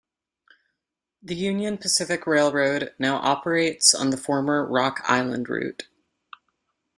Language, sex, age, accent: English, female, 19-29, United States English